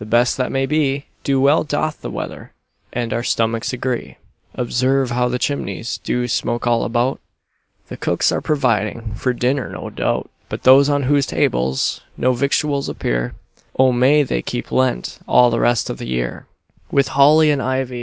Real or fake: real